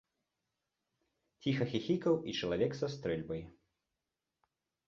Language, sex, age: Belarusian, male, 30-39